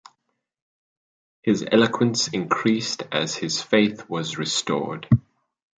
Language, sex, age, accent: English, male, 19-29, Southern African (South Africa, Zimbabwe, Namibia)